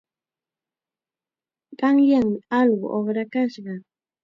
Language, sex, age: Chiquián Ancash Quechua, female, 19-29